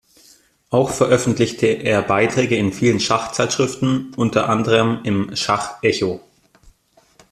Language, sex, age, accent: German, male, 19-29, Deutschland Deutsch